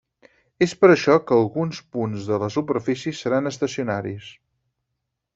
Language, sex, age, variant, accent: Catalan, male, 50-59, Central, central